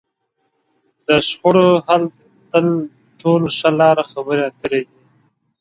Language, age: Pashto, 19-29